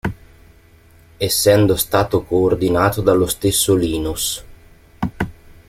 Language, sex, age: Italian, male, 40-49